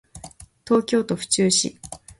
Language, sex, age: Japanese, female, 19-29